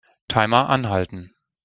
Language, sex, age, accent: German, male, 30-39, Deutschland Deutsch